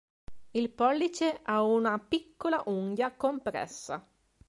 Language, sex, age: Italian, female, 30-39